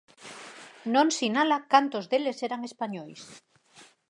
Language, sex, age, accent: Galician, female, 50-59, Normativo (estándar)